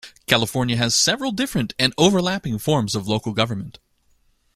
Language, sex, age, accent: English, male, 30-39, United States English